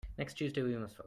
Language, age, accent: English, 30-39, Irish English